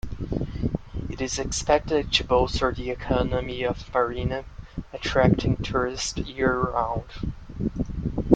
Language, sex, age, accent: English, male, 19-29, United States English